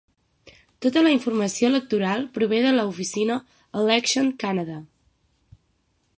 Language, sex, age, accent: Catalan, female, 19-29, central; septentrional